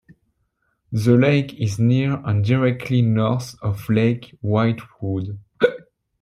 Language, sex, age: English, male, 19-29